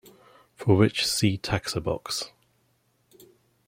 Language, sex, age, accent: English, male, 50-59, England English